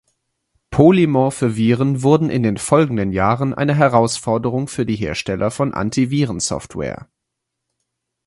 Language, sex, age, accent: German, male, 30-39, Deutschland Deutsch